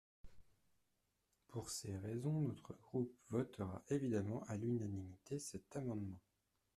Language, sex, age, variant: French, male, 30-39, Français de métropole